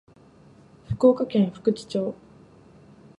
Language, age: Japanese, 19-29